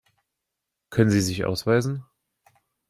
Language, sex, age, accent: German, male, 19-29, Deutschland Deutsch